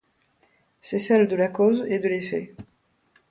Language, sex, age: French, female, 50-59